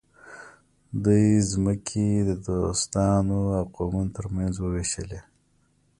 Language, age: Pashto, 30-39